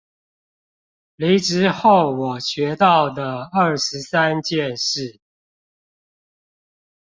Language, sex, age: Chinese, male, 50-59